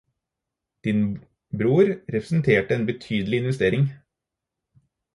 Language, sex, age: Norwegian Bokmål, male, 30-39